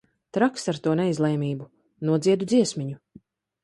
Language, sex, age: Latvian, female, 40-49